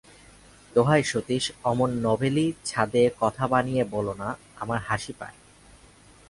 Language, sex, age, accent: Bengali, male, 19-29, শুদ্ধ